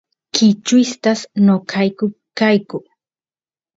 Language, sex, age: Santiago del Estero Quichua, female, 30-39